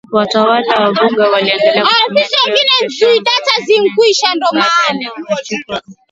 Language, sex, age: Swahili, female, 19-29